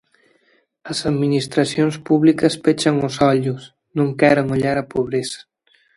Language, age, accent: Galician, 19-29, Atlántico (seseo e gheada)